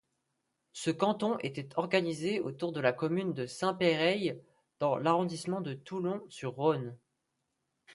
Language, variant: French, Français de métropole